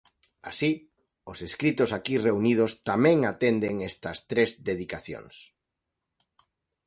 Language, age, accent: Galician, 40-49, Normativo (estándar)